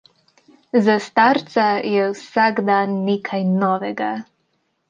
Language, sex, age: Slovenian, female, 19-29